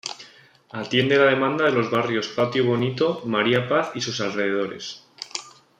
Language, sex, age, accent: Spanish, male, 19-29, España: Centro-Sur peninsular (Madrid, Toledo, Castilla-La Mancha)